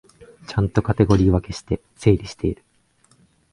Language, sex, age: Japanese, male, 19-29